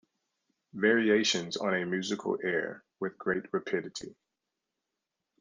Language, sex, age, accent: English, male, 30-39, United States English